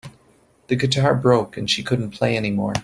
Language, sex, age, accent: English, male, 40-49, United States English